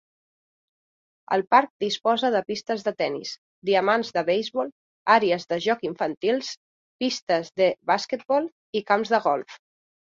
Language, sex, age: Catalan, female, 30-39